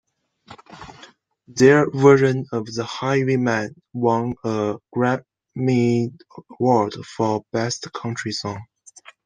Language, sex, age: English, female, 19-29